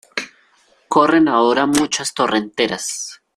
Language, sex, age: Spanish, male, 19-29